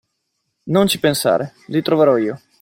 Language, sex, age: Italian, male, 30-39